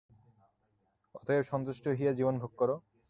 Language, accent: Bengali, প্রমিত; চলিত